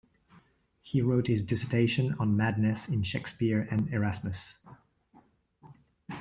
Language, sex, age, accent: English, male, 40-49, United States English